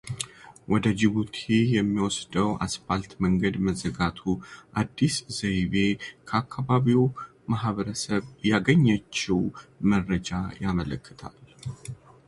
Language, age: Amharic, 40-49